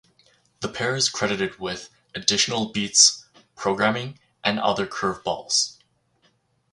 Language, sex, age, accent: English, male, 19-29, Canadian English